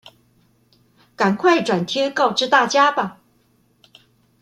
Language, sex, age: Chinese, female, 60-69